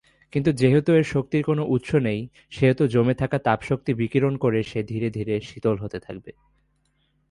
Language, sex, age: Bengali, male, 19-29